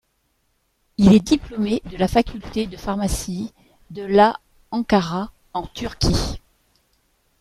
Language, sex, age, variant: French, female, 40-49, Français de métropole